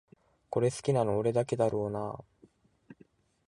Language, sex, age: Japanese, male, 19-29